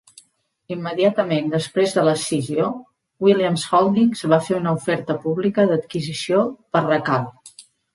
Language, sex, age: Catalan, female, 50-59